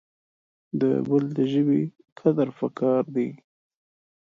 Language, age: Pashto, 19-29